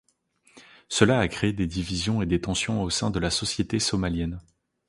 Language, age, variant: French, 19-29, Français de métropole